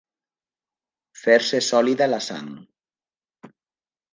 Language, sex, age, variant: Catalan, male, 40-49, Nord-Occidental